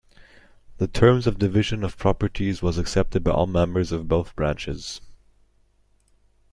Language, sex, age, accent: English, male, 19-29, England English